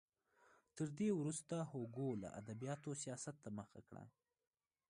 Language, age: Pashto, 19-29